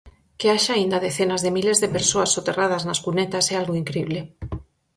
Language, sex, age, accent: Galician, female, 30-39, Normativo (estándar)